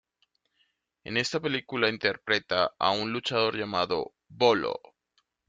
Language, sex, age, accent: Spanish, male, 30-39, Caribe: Cuba, Venezuela, Puerto Rico, República Dominicana, Panamá, Colombia caribeña, México caribeño, Costa del golfo de México